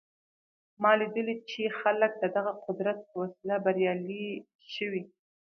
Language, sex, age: Pashto, female, 19-29